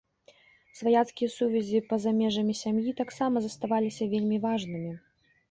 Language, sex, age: Belarusian, female, 30-39